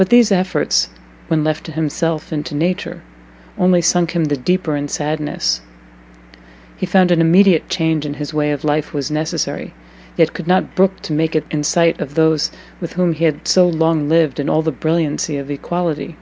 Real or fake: real